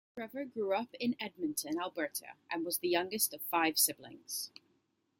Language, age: English, 19-29